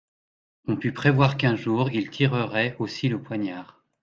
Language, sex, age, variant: French, male, 40-49, Français de métropole